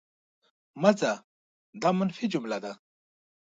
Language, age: Pashto, 19-29